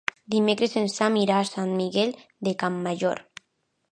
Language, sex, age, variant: Catalan, female, under 19, Alacantí